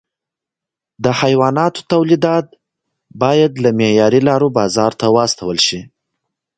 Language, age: Pashto, 19-29